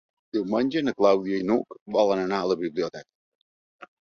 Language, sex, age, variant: Catalan, male, 50-59, Balear